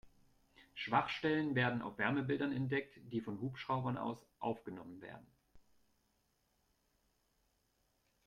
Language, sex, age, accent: German, male, 30-39, Deutschland Deutsch